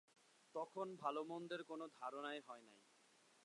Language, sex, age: Bengali, male, 19-29